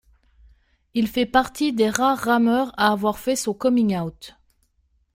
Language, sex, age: French, female, 30-39